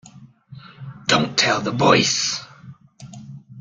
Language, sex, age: English, male, 40-49